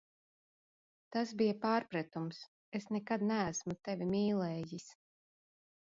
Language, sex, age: Latvian, female, 40-49